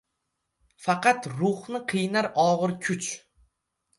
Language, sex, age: Uzbek, male, 19-29